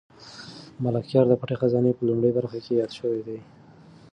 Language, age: Pashto, 19-29